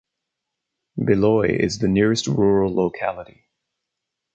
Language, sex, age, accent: English, male, 40-49, United States English